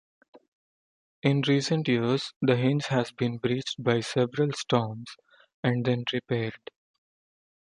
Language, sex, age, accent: English, male, 19-29, India and South Asia (India, Pakistan, Sri Lanka)